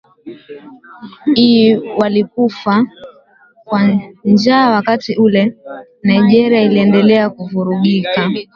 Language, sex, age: Swahili, female, 19-29